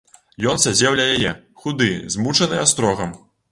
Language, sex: Belarusian, male